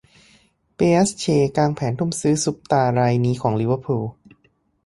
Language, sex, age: Thai, male, 30-39